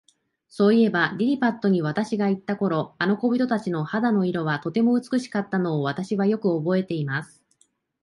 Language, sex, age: Japanese, female, 30-39